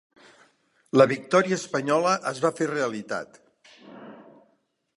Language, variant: Catalan, Central